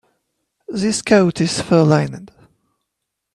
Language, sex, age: English, male, 19-29